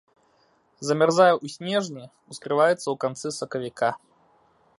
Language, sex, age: Belarusian, male, 19-29